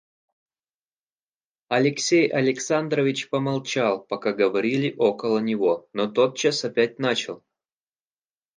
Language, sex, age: Russian, male, 19-29